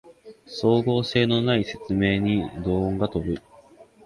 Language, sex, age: Japanese, male, under 19